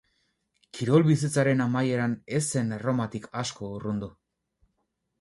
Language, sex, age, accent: Basque, male, 19-29, Mendebalekoa (Araba, Bizkaia, Gipuzkoako mendebaleko herri batzuk)